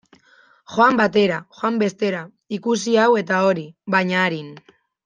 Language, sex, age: Basque, female, 19-29